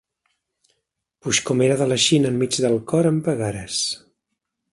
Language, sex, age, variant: Catalan, male, 40-49, Central